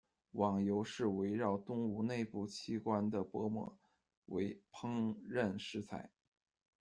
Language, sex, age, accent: Chinese, male, 30-39, 出生地：北京市